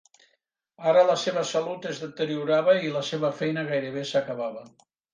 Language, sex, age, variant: Catalan, male, 60-69, Nord-Occidental